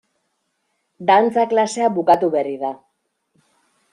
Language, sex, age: Basque, female, 30-39